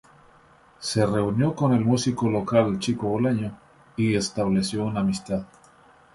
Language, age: Spanish, 50-59